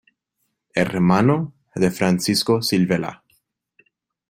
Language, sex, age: Spanish, male, under 19